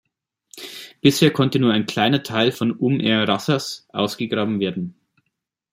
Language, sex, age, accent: German, male, 30-39, Deutschland Deutsch